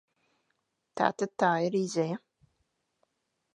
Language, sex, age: Latvian, female, 30-39